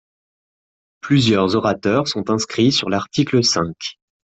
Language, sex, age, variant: French, male, 19-29, Français de métropole